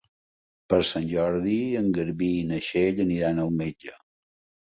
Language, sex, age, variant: Catalan, male, 60-69, Balear